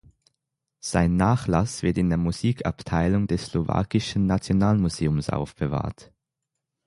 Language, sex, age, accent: German, male, under 19, Deutschland Deutsch; Schweizerdeutsch